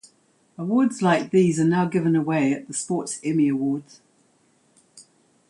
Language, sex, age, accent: English, female, 70-79, New Zealand English